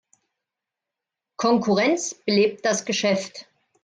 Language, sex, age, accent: German, female, 40-49, Deutschland Deutsch